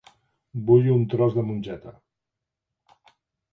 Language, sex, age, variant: Catalan, male, 60-69, Central